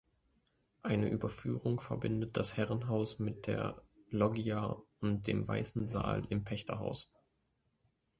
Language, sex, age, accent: German, male, 19-29, Deutschland Deutsch